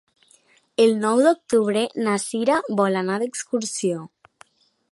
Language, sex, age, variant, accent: Catalan, female, 19-29, Nord-Occidental, central